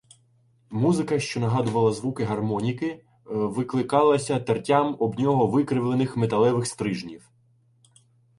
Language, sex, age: Ukrainian, male, 19-29